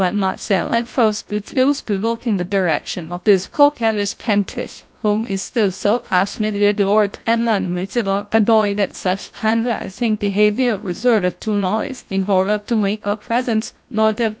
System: TTS, GlowTTS